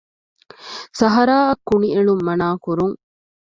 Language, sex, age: Divehi, female, 30-39